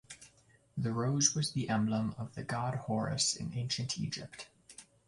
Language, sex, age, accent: English, male, 19-29, United States English